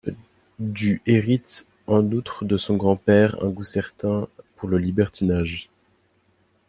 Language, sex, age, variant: French, male, 19-29, Français de métropole